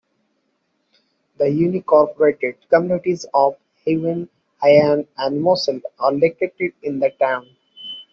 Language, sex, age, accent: English, male, 30-39, India and South Asia (India, Pakistan, Sri Lanka)